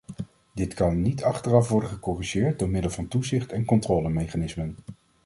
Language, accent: Dutch, Nederlands Nederlands